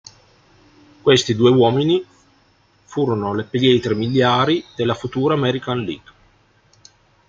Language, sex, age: Italian, male, 50-59